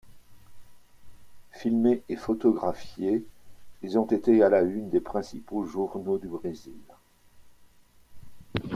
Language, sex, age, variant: French, male, 60-69, Français de métropole